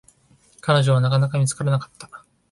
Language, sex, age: Japanese, male, 19-29